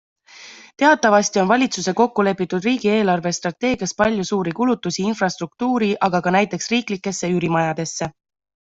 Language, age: Estonian, 19-29